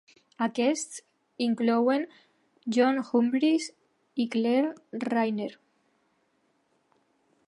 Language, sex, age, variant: Catalan, female, under 19, Alacantí